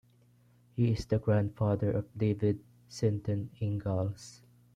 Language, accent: English, Filipino